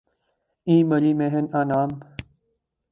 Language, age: Urdu, 19-29